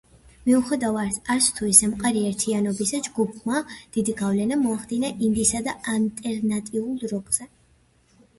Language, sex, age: Georgian, female, 19-29